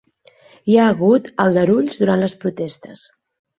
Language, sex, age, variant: Catalan, female, 50-59, Nord-Occidental